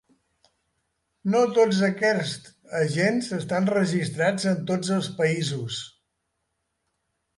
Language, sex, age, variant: Catalan, male, 70-79, Central